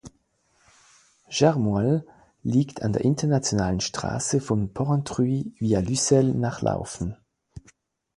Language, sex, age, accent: German, male, 40-49, Schweizerdeutsch